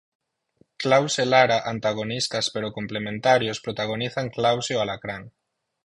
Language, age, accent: Galician, 30-39, Normativo (estándar)